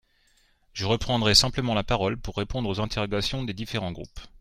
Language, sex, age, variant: French, male, 40-49, Français de métropole